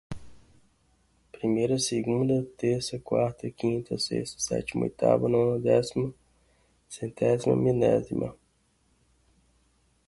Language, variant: Portuguese, Portuguese (Brasil)